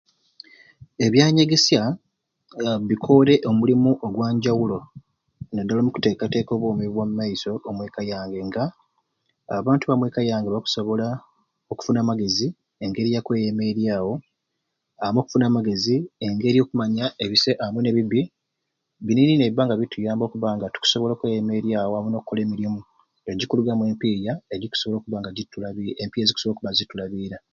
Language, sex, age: Ruuli, male, 30-39